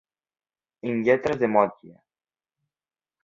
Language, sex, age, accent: Catalan, male, under 19, valencià